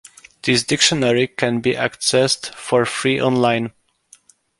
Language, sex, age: English, male, 30-39